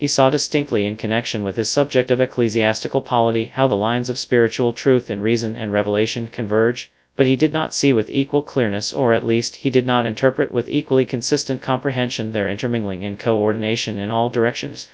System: TTS, FastPitch